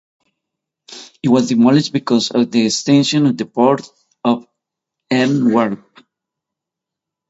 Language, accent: English, Southern African (South Africa, Zimbabwe, Namibia)